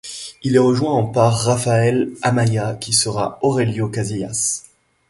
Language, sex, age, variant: French, male, 19-29, Français de métropole